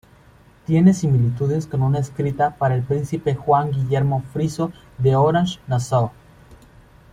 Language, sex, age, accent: Spanish, male, under 19, México